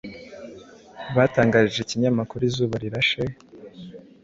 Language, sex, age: Kinyarwanda, male, 19-29